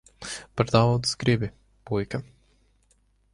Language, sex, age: Latvian, male, 19-29